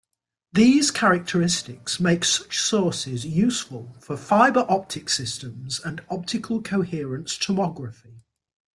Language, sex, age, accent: English, male, 60-69, England English